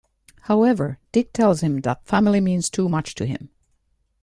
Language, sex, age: English, female, 40-49